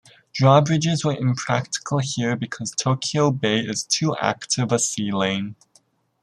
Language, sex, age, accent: English, male, 19-29, Canadian English